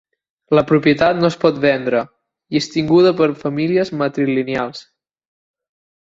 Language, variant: Catalan, Central